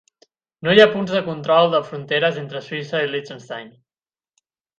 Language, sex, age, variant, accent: Catalan, male, 19-29, Central, central